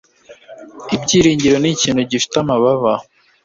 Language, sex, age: Kinyarwanda, male, under 19